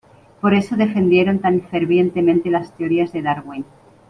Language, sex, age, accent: Spanish, female, 50-59, España: Centro-Sur peninsular (Madrid, Toledo, Castilla-La Mancha)